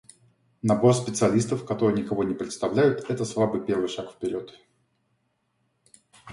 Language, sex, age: Russian, male, 40-49